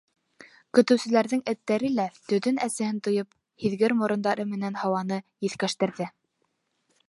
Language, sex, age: Bashkir, female, 19-29